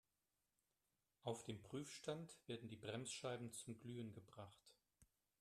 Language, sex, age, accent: German, male, 50-59, Deutschland Deutsch